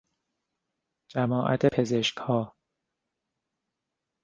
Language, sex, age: Persian, male, 30-39